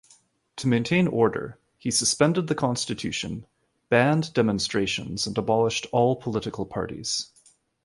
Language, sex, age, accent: English, male, 30-39, Canadian English